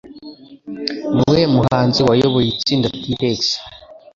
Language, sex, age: Kinyarwanda, male, under 19